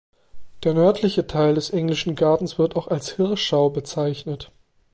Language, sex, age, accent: German, male, 30-39, Deutschland Deutsch